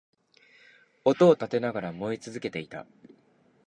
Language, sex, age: Japanese, male, 19-29